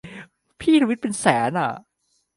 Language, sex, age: Thai, male, 19-29